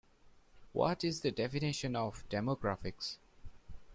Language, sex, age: English, male, 19-29